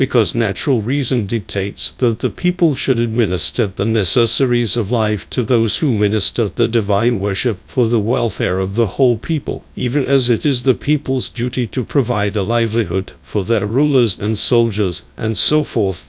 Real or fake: fake